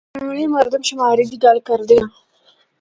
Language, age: Northern Hindko, 19-29